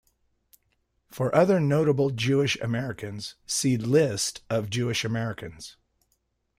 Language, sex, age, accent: English, male, 50-59, United States English